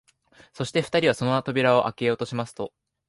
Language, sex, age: Japanese, male, 19-29